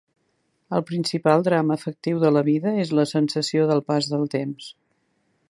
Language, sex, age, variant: Catalan, female, 60-69, Central